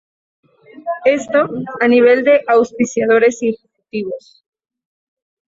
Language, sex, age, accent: Spanish, female, 19-29, México